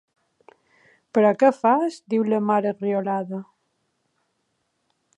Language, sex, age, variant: Catalan, female, 50-59, Balear